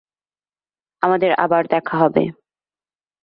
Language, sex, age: Bengali, female, 19-29